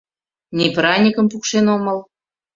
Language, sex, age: Mari, female, 40-49